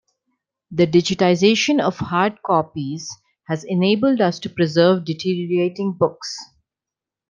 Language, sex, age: English, female, under 19